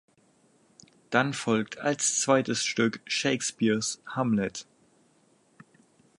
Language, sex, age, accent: German, male, 19-29, Deutschland Deutsch